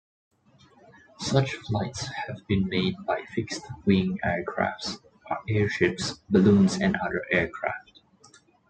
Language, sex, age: English, male, 19-29